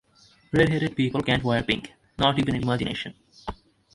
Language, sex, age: English, male, under 19